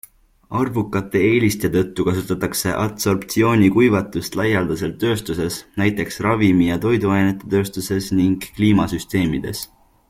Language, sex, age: Estonian, male, 19-29